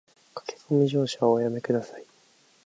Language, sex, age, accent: Japanese, male, 19-29, 標準語